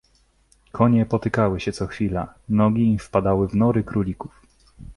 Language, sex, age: Polish, male, 19-29